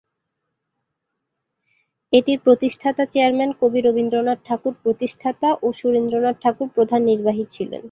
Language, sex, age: Bengali, female, 19-29